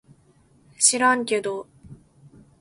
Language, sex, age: Japanese, female, 19-29